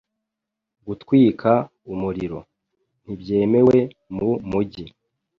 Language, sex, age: Kinyarwanda, male, 30-39